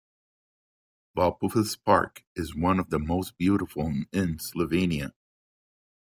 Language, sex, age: English, male, 60-69